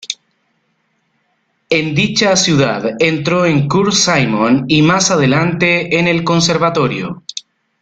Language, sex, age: Spanish, male, 30-39